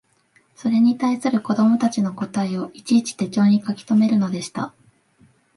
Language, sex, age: Japanese, female, 19-29